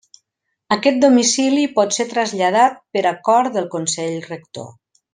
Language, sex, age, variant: Catalan, female, 50-59, Central